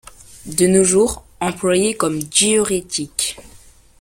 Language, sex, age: French, male, under 19